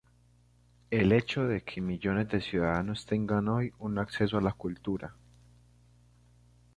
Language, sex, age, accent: Spanish, male, 19-29, Andino-Pacífico: Colombia, Perú, Ecuador, oeste de Bolivia y Venezuela andina